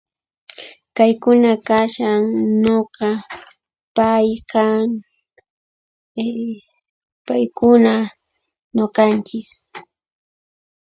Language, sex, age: Puno Quechua, female, under 19